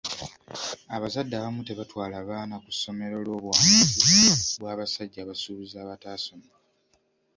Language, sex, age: Ganda, male, 19-29